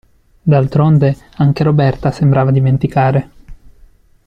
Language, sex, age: Italian, male, 30-39